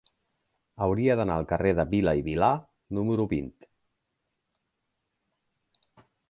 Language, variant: Catalan, Central